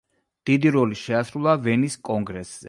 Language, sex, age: Georgian, male, 40-49